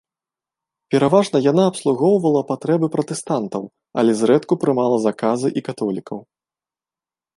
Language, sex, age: Belarusian, male, 19-29